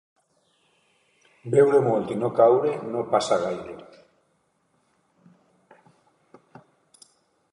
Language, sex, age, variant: Catalan, male, 50-59, Alacantí